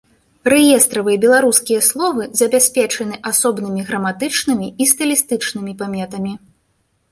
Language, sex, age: Belarusian, female, 19-29